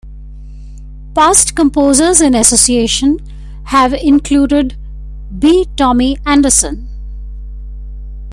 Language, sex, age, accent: English, female, 50-59, India and South Asia (India, Pakistan, Sri Lanka)